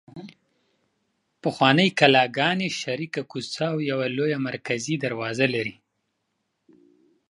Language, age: Pashto, 19-29